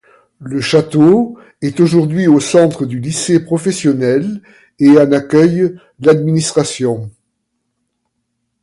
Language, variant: French, Français de métropole